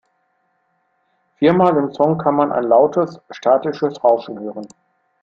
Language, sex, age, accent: German, male, 50-59, Deutschland Deutsch